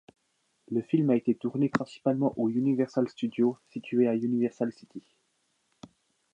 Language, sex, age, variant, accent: French, male, 19-29, Français d'Europe, Français de Suisse